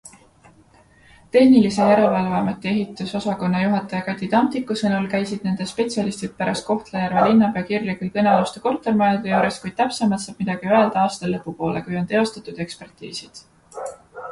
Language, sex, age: Estonian, female, 19-29